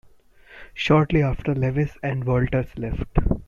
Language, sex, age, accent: English, male, under 19, India and South Asia (India, Pakistan, Sri Lanka)